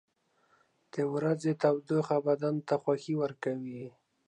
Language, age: Pashto, 30-39